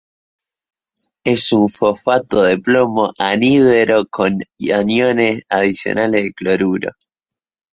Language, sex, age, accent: Spanish, male, 19-29, Rioplatense: Argentina, Uruguay, este de Bolivia, Paraguay